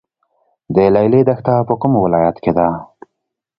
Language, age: Pashto, 19-29